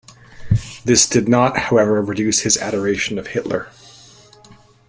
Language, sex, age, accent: English, male, 40-49, Canadian English